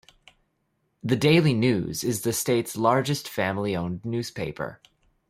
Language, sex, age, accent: English, male, 19-29, Canadian English